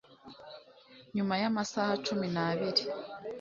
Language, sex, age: Kinyarwanda, female, 19-29